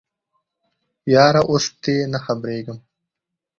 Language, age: Pashto, 19-29